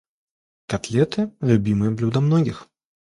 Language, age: Russian, 19-29